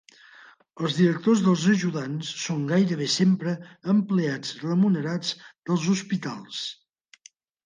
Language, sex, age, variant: Catalan, male, 50-59, Central